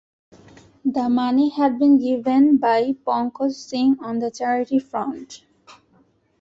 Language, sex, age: English, female, under 19